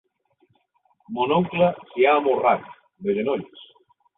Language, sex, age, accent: Catalan, male, 40-49, central; nord-occidental